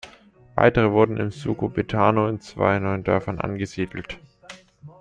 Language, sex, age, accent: German, male, under 19, Deutschland Deutsch